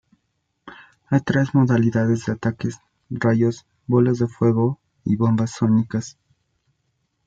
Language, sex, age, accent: Spanish, male, 19-29, Andino-Pacífico: Colombia, Perú, Ecuador, oeste de Bolivia y Venezuela andina